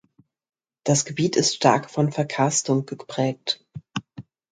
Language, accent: German, Deutschland Deutsch